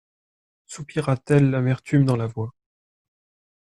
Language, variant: French, Français de métropole